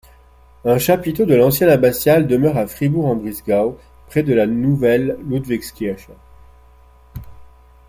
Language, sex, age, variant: French, male, 40-49, Français de métropole